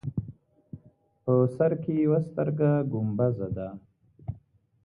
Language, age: Pashto, 30-39